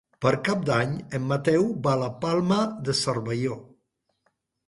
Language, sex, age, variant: Catalan, male, 60-69, Septentrional